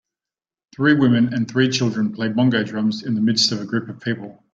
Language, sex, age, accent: English, male, 40-49, Australian English